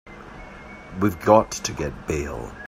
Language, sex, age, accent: English, male, 60-69, Scottish English